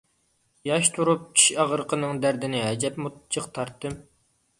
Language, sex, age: Uyghur, male, 19-29